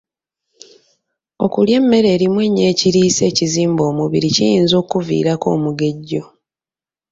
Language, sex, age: Ganda, female, 30-39